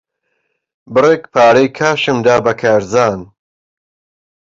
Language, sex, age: Central Kurdish, male, 19-29